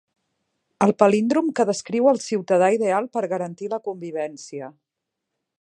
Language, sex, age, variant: Catalan, female, 40-49, Central